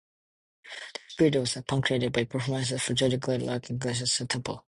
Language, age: English, 19-29